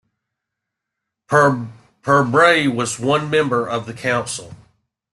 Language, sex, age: English, male, 50-59